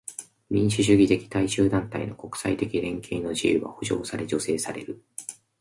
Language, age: Japanese, 19-29